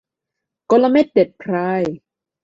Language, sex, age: Thai, female, 30-39